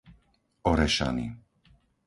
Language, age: Slovak, 50-59